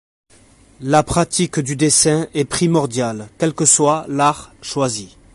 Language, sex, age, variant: French, male, 40-49, Français de métropole